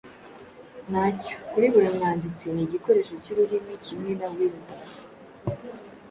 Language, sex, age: Kinyarwanda, female, under 19